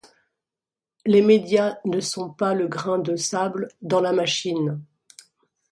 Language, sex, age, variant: French, female, 50-59, Français de métropole